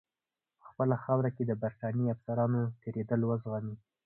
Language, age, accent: Pashto, 19-29, پکتیا ولایت، احمدزی